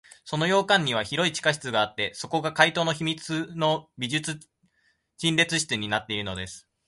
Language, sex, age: Japanese, male, 19-29